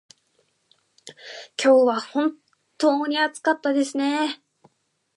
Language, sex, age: Japanese, female, 19-29